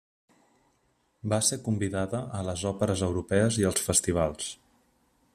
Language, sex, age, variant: Catalan, male, 30-39, Central